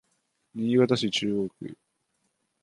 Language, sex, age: Japanese, male, 19-29